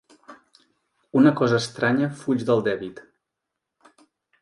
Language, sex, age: Catalan, male, 40-49